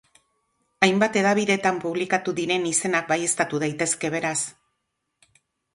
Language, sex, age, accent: Basque, female, 60-69, Mendebalekoa (Araba, Bizkaia, Gipuzkoako mendebaleko herri batzuk)